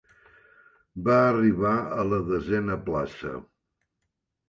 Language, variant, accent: Catalan, Central, balear